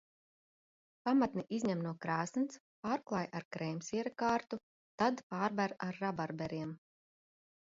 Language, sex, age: Latvian, female, 40-49